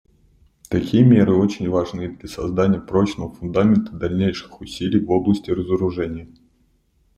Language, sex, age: Russian, male, 30-39